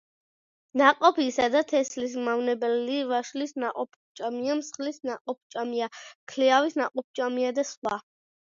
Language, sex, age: Georgian, female, under 19